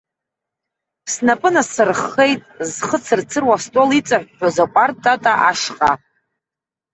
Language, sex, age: Abkhazian, female, 30-39